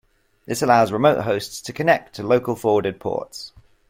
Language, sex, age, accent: English, male, 19-29, England English